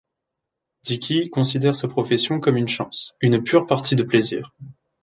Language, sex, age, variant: French, male, 19-29, Français de métropole